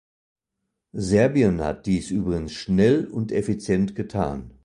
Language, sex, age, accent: German, male, 60-69, Deutschland Deutsch